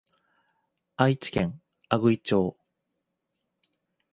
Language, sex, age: Japanese, male, 30-39